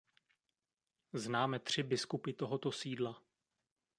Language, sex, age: Czech, male, 30-39